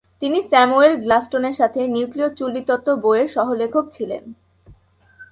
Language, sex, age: Bengali, female, under 19